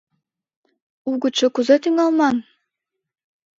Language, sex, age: Mari, female, under 19